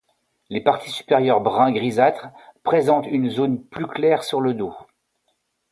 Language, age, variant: French, 60-69, Français de métropole